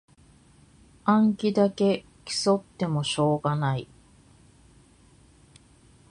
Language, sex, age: Japanese, female, 40-49